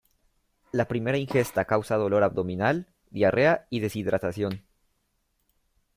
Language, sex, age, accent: Spanish, male, 19-29, México